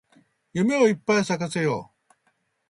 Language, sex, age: Japanese, male, 60-69